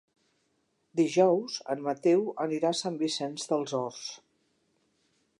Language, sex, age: Catalan, female, 60-69